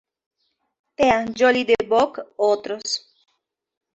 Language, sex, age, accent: Spanish, female, 19-29, Andino-Pacífico: Colombia, Perú, Ecuador, oeste de Bolivia y Venezuela andina